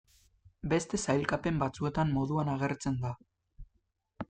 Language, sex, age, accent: Basque, male, 19-29, Mendebalekoa (Araba, Bizkaia, Gipuzkoako mendebaleko herri batzuk)